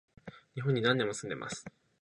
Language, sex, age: Japanese, male, 19-29